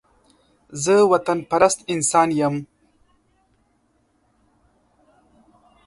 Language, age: Pashto, 19-29